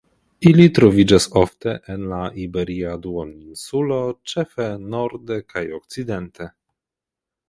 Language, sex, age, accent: Esperanto, male, 30-39, Internacia